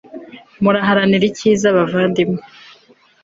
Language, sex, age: Kinyarwanda, female, 19-29